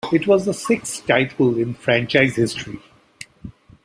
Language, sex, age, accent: English, male, 60-69, India and South Asia (India, Pakistan, Sri Lanka)